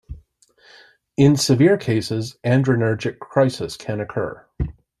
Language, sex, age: English, male, 40-49